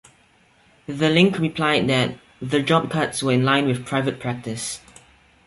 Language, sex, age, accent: English, male, under 19, Singaporean English